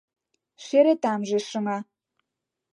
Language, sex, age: Mari, female, under 19